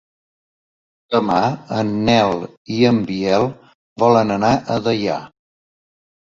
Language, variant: Catalan, Central